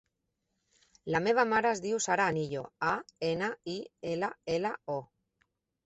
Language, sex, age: Catalan, female, 40-49